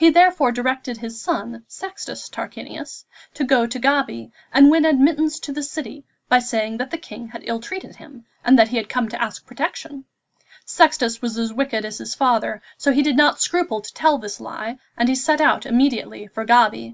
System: none